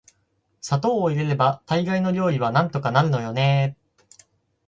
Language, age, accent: Japanese, 19-29, 標準語